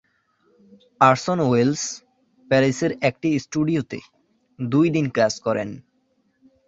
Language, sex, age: Bengali, male, under 19